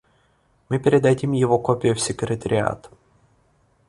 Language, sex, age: Russian, male, 19-29